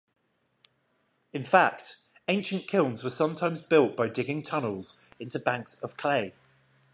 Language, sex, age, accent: English, male, 30-39, England English